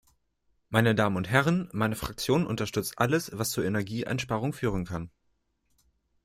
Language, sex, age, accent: German, male, 19-29, Deutschland Deutsch